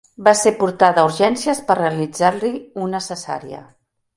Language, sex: Catalan, female